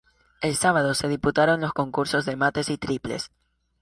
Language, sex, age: Spanish, male, under 19